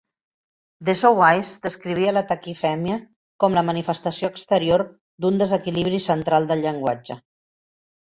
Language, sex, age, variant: Catalan, female, 50-59, Central